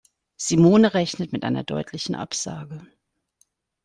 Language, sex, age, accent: German, female, 40-49, Deutschland Deutsch